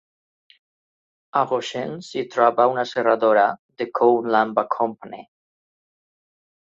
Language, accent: Catalan, valencià